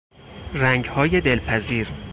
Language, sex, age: Persian, male, 30-39